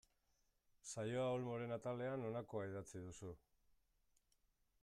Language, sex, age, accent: Basque, male, 50-59, Mendebalekoa (Araba, Bizkaia, Gipuzkoako mendebaleko herri batzuk)